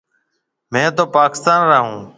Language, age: Marwari (Pakistan), 40-49